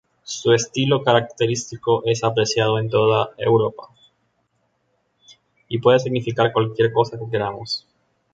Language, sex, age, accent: Spanish, male, 19-29, Caribe: Cuba, Venezuela, Puerto Rico, República Dominicana, Panamá, Colombia caribeña, México caribeño, Costa del golfo de México